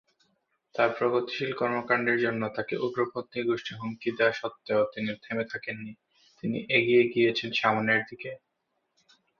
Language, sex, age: Bengali, male, 19-29